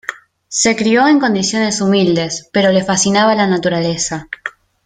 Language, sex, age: Spanish, female, 19-29